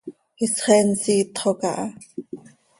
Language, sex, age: Seri, female, 40-49